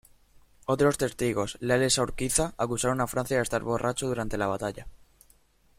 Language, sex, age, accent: Spanish, male, under 19, España: Sur peninsular (Andalucia, Extremadura, Murcia)